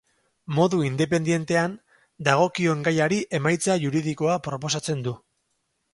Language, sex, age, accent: Basque, male, 40-49, Mendebalekoa (Araba, Bizkaia, Gipuzkoako mendebaleko herri batzuk)